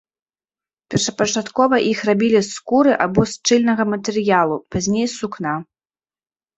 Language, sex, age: Belarusian, female, 30-39